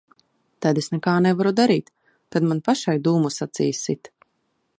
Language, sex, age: Latvian, female, 30-39